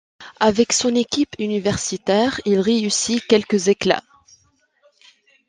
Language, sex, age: French, female, 19-29